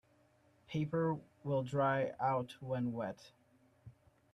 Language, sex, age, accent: English, male, 19-29, United States English